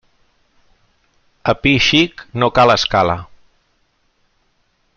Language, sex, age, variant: Catalan, male, 40-49, Central